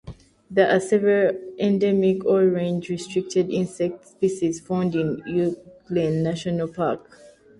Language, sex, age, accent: English, female, 19-29, England English